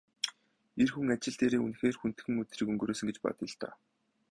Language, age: Mongolian, 19-29